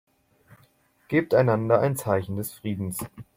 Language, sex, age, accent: German, male, 30-39, Deutschland Deutsch